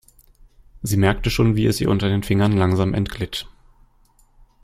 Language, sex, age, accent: German, male, 19-29, Deutschland Deutsch